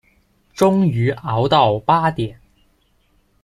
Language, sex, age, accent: Chinese, male, 19-29, 出生地：广东省